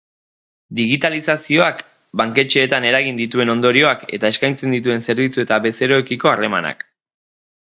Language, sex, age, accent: Basque, male, 30-39, Erdialdekoa edo Nafarra (Gipuzkoa, Nafarroa)